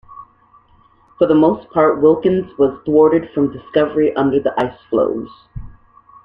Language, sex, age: English, female, 19-29